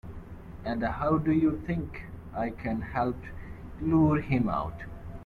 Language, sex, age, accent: English, male, 19-29, India and South Asia (India, Pakistan, Sri Lanka)